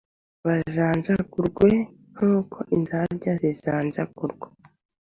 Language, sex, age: Kinyarwanda, female, 19-29